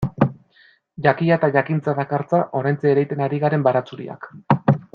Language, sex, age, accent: Basque, male, 19-29, Mendebalekoa (Araba, Bizkaia, Gipuzkoako mendebaleko herri batzuk)